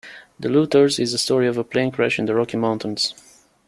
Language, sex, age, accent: English, male, 30-39, United States English